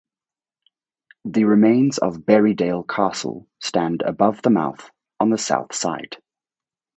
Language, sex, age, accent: English, male, 30-39, United States English